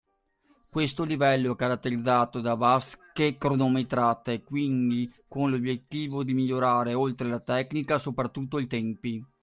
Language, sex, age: Italian, male, 40-49